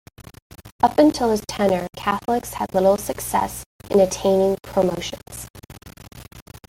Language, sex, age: English, female, 19-29